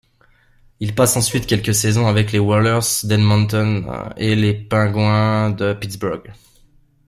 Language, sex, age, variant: French, male, 30-39, Français de métropole